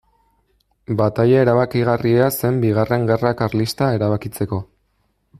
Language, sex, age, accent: Basque, male, 30-39, Erdialdekoa edo Nafarra (Gipuzkoa, Nafarroa)